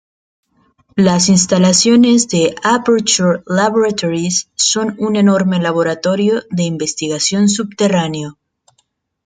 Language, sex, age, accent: Spanish, female, 19-29, México